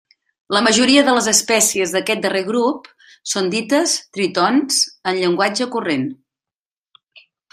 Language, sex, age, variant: Catalan, male, 19-29, Central